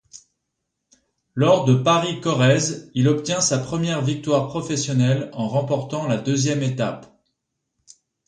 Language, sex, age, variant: French, male, 30-39, Français de métropole